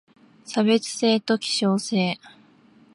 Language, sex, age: Japanese, female, 19-29